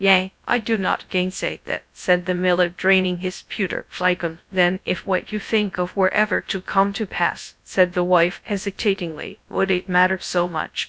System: TTS, GradTTS